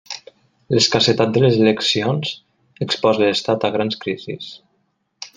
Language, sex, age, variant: Catalan, male, 19-29, Nord-Occidental